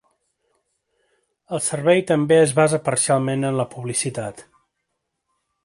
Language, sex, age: Catalan, male, 30-39